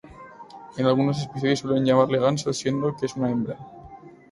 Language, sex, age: Spanish, male, 19-29